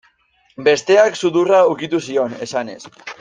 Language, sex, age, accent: Basque, male, 19-29, Mendebalekoa (Araba, Bizkaia, Gipuzkoako mendebaleko herri batzuk)